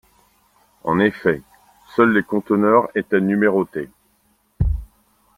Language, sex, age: French, male, 50-59